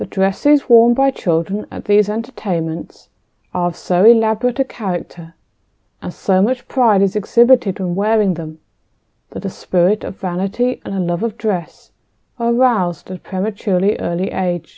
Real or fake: real